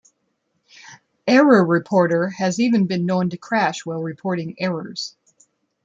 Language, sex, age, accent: English, female, 50-59, United States English